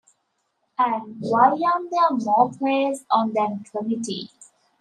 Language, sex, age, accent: English, female, 19-29, England English